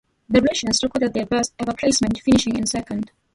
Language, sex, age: English, female, 30-39